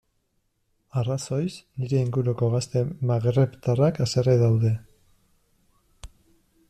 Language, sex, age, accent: Basque, male, 50-59, Erdialdekoa edo Nafarra (Gipuzkoa, Nafarroa)